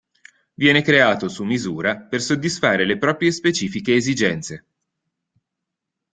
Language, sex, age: Italian, male, 19-29